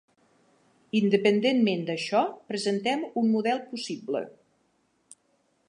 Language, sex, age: Catalan, female, 60-69